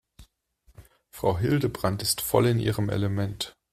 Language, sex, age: German, male, 40-49